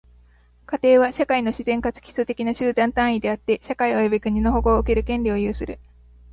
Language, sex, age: Japanese, female, 19-29